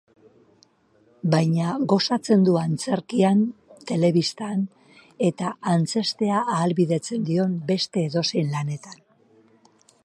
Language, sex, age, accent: Basque, female, 50-59, Mendebalekoa (Araba, Bizkaia, Gipuzkoako mendebaleko herri batzuk)